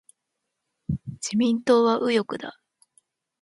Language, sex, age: Japanese, female, 19-29